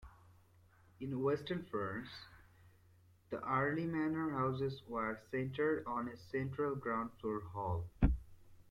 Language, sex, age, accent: English, male, 19-29, United States English